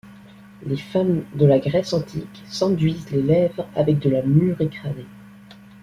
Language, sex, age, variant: French, male, under 19, Français de métropole